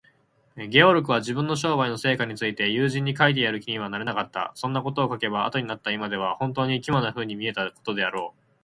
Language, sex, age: Japanese, male, 19-29